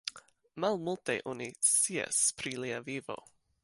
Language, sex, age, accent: Esperanto, female, 30-39, Internacia